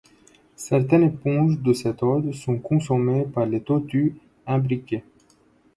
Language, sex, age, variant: French, male, 19-29, Français de métropole